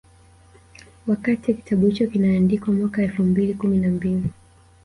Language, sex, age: Swahili, female, 19-29